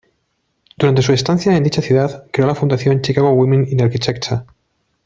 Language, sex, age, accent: Spanish, male, 40-49, España: Centro-Sur peninsular (Madrid, Toledo, Castilla-La Mancha)